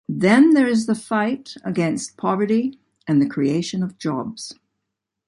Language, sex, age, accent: English, female, 70-79, United States English